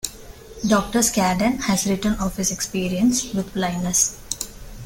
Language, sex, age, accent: English, female, 30-39, India and South Asia (India, Pakistan, Sri Lanka)